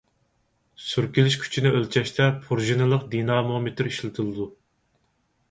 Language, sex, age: Uyghur, male, 30-39